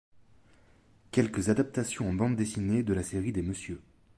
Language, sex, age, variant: French, male, 30-39, Français de métropole